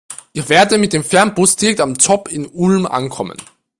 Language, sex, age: German, male, under 19